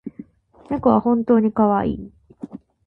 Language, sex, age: Japanese, female, 19-29